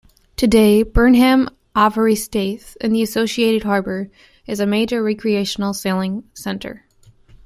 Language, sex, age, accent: English, female, 19-29, United States English